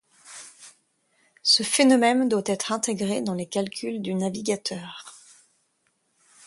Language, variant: French, Français de métropole